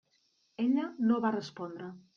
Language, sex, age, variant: Catalan, female, 40-49, Central